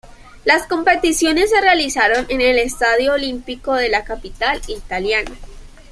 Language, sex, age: Spanish, female, 19-29